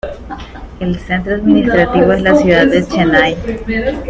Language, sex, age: Spanish, female, 19-29